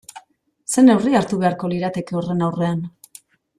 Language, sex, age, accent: Basque, female, 40-49, Mendebalekoa (Araba, Bizkaia, Gipuzkoako mendebaleko herri batzuk)